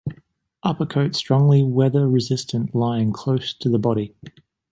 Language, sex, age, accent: English, male, 19-29, Australian English